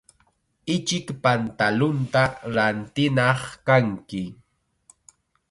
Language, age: Chiquián Ancash Quechua, 19-29